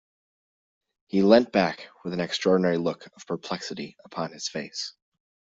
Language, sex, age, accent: English, male, 30-39, United States English